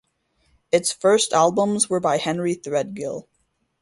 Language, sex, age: English, male, under 19